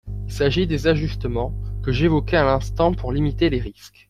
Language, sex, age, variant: French, male, 19-29, Français de métropole